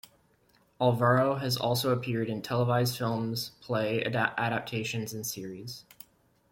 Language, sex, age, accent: English, male, 19-29, United States English